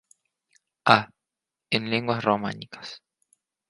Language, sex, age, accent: Spanish, male, 19-29, Rioplatense: Argentina, Uruguay, este de Bolivia, Paraguay